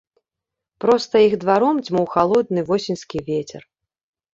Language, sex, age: Belarusian, female, 30-39